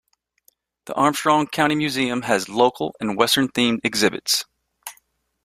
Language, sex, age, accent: English, male, 40-49, United States English